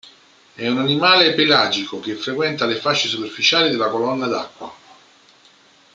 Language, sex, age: Italian, male, 40-49